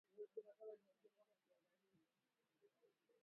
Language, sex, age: Swahili, female, 19-29